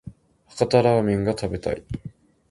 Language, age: Japanese, 19-29